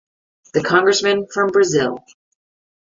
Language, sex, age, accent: English, female, 50-59, United States English